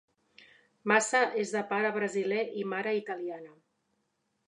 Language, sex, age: Catalan, female, 30-39